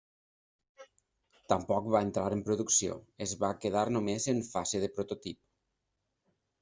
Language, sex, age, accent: Catalan, male, 30-39, valencià